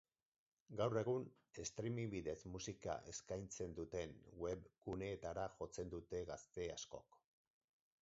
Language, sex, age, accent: Basque, male, 60-69, Erdialdekoa edo Nafarra (Gipuzkoa, Nafarroa)